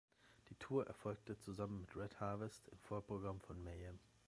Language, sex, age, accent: German, male, 19-29, Deutschland Deutsch